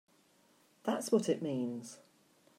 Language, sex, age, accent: English, female, 60-69, England English